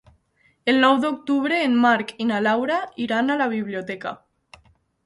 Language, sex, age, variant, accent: Catalan, female, 19-29, Valencià meridional, valencià